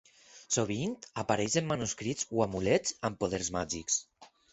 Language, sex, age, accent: Catalan, male, 30-39, valencià; valencià meridional